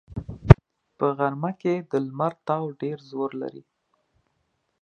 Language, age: Pashto, 30-39